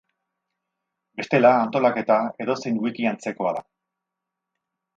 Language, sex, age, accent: Basque, male, 50-59, Erdialdekoa edo Nafarra (Gipuzkoa, Nafarroa)